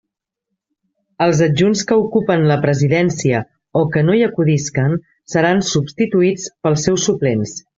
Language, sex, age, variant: Catalan, female, 40-49, Central